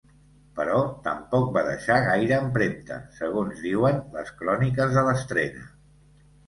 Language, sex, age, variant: Catalan, male, 60-69, Central